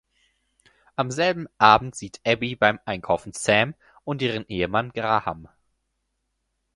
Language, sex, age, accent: German, male, 19-29, Deutschland Deutsch